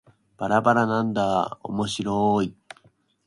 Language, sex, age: Japanese, male, 19-29